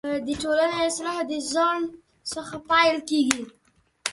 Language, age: Pashto, 19-29